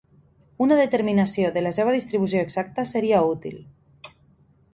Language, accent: Catalan, valencià